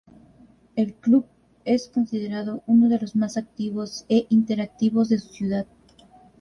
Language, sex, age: Spanish, female, 19-29